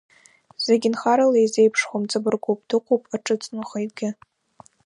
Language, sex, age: Abkhazian, female, under 19